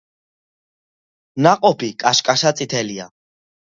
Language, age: Georgian, 19-29